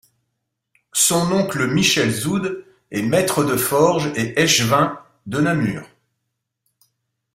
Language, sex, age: French, male, 50-59